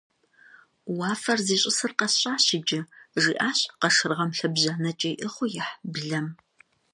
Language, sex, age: Kabardian, female, 40-49